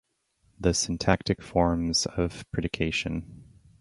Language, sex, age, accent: English, male, 19-29, United States English